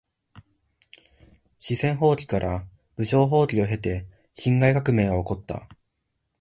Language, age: Japanese, 19-29